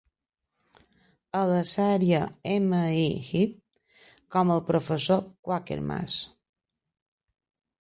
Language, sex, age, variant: Catalan, female, 50-59, Balear